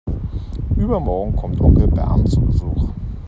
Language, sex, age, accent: German, male, 40-49, Deutschland Deutsch